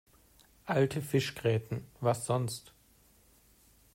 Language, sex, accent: German, male, Deutschland Deutsch